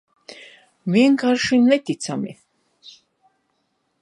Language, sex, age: Latvian, female, 50-59